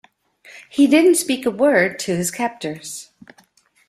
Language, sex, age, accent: English, female, 30-39, United States English